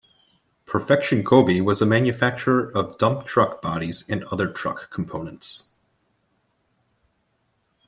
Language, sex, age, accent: English, male, 19-29, United States English